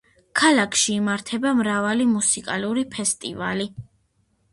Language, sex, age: Georgian, female, under 19